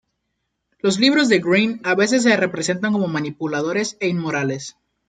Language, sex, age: Spanish, male, 19-29